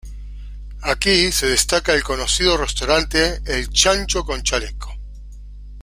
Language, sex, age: Spanish, male, 50-59